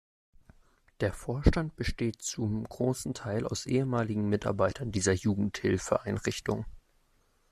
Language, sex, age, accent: German, male, under 19, Deutschland Deutsch